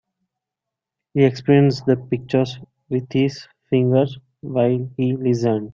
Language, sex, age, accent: English, male, 19-29, India and South Asia (India, Pakistan, Sri Lanka)